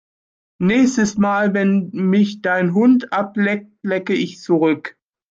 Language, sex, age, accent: German, male, 40-49, Deutschland Deutsch